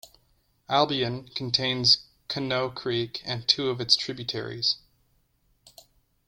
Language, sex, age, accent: English, male, 19-29, United States English